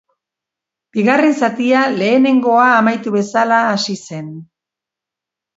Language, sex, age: Basque, female, 60-69